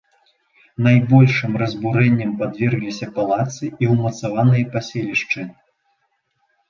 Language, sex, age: Belarusian, male, 19-29